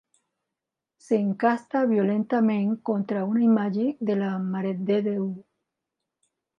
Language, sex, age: Catalan, female, 60-69